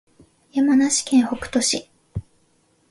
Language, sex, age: Japanese, female, 19-29